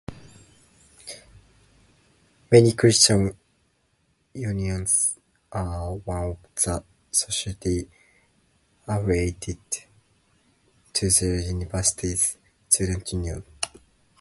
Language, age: English, 19-29